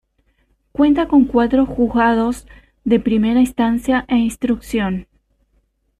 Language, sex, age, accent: Spanish, female, 19-29, Rioplatense: Argentina, Uruguay, este de Bolivia, Paraguay